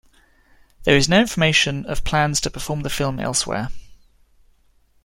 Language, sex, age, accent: English, male, 30-39, England English